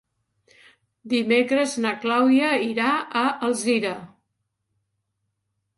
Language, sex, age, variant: Catalan, female, 60-69, Central